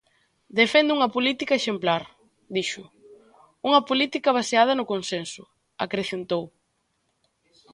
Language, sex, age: Galician, female, 19-29